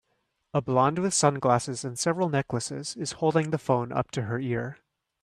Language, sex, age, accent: English, male, 30-39, United States English